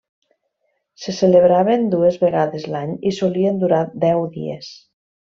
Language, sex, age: Catalan, female, 50-59